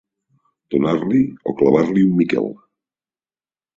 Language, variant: Catalan, Central